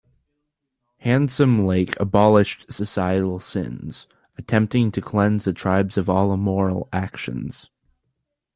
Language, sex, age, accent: English, male, under 19, United States English